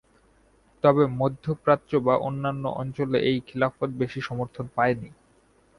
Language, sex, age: Bengali, male, 19-29